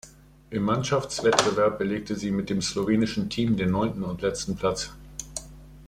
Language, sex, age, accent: German, male, 50-59, Deutschland Deutsch